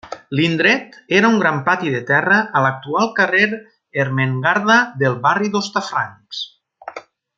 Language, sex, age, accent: Catalan, male, 40-49, valencià